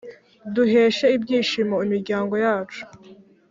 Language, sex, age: Kinyarwanda, female, under 19